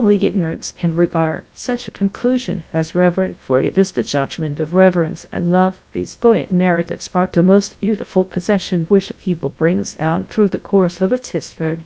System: TTS, GlowTTS